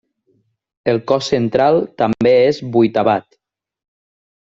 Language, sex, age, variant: Catalan, male, 19-29, Nord-Occidental